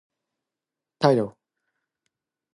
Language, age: English, 19-29